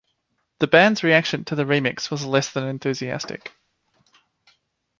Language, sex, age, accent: English, male, 30-39, Australian English